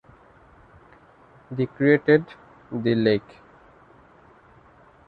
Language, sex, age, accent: English, male, 19-29, India and South Asia (India, Pakistan, Sri Lanka)